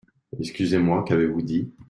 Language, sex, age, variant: French, male, 40-49, Français de métropole